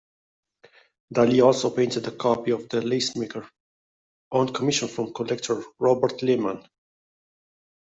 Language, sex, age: English, male, 30-39